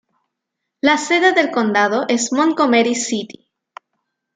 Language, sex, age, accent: Spanish, female, under 19, Chileno: Chile, Cuyo